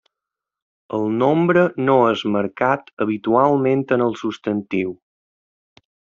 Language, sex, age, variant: Catalan, male, 30-39, Balear